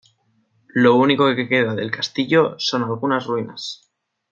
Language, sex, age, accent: Spanish, male, 19-29, España: Norte peninsular (Asturias, Castilla y León, Cantabria, País Vasco, Navarra, Aragón, La Rioja, Guadalajara, Cuenca)